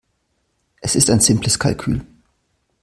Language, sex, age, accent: German, male, 19-29, Deutschland Deutsch